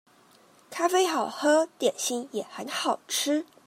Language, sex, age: Chinese, female, 19-29